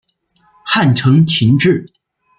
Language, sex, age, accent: Chinese, male, 19-29, 出生地：山西省